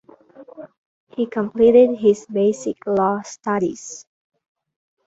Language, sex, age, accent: English, female, under 19, Filipino